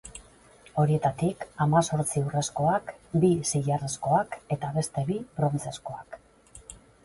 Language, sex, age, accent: Basque, female, 50-59, Mendebalekoa (Araba, Bizkaia, Gipuzkoako mendebaleko herri batzuk)